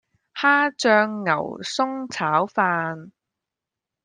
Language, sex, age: Cantonese, female, 19-29